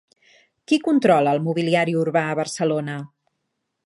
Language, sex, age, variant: Catalan, female, 40-49, Central